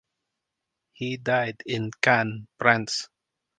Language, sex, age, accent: English, male, 40-49, Filipino